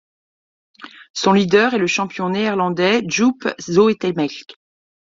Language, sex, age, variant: French, female, 40-49, Français de métropole